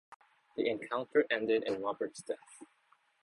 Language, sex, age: English, male, 19-29